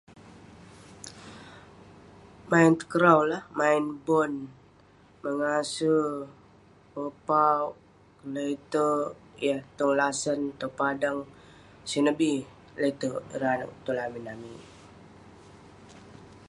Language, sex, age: Western Penan, female, 30-39